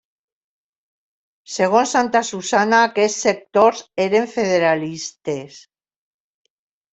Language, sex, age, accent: Catalan, female, 60-69, valencià